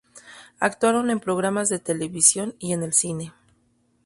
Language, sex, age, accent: Spanish, female, 30-39, México